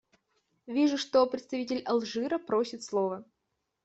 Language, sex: Russian, female